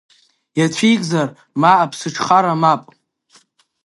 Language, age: Abkhazian, under 19